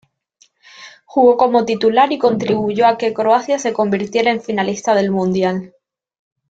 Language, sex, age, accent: Spanish, female, 19-29, España: Norte peninsular (Asturias, Castilla y León, Cantabria, País Vasco, Navarra, Aragón, La Rioja, Guadalajara, Cuenca)